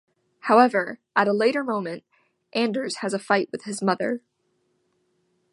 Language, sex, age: English, female, 19-29